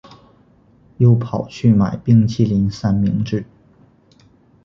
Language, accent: Chinese, 出生地：吉林省